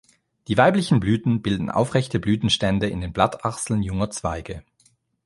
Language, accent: German, Schweizerdeutsch